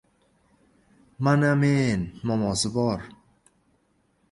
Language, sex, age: Uzbek, male, 19-29